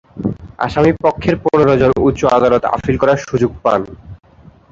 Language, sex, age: Bengali, male, 19-29